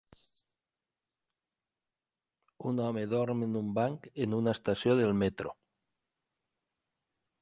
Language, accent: Catalan, valencià